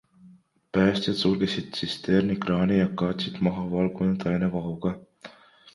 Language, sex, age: Estonian, male, 19-29